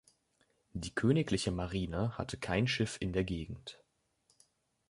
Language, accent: German, Deutschland Deutsch